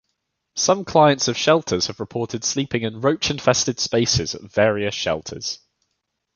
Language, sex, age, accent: English, male, 19-29, England English